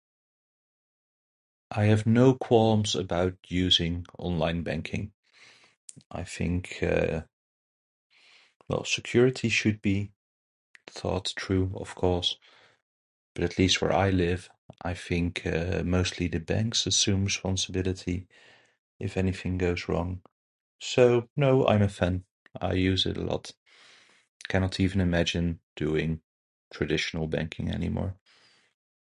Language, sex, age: English, male, 30-39